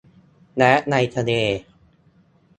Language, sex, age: Thai, male, 19-29